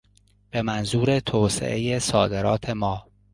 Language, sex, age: Persian, male, 50-59